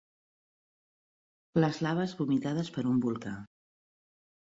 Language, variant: Catalan, Central